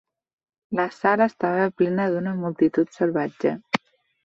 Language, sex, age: Catalan, male, 19-29